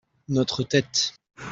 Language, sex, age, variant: French, male, 30-39, Français de métropole